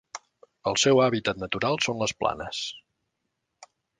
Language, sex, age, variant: Catalan, male, 50-59, Central